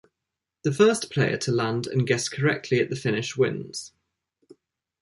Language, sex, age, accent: English, male, 19-29, England English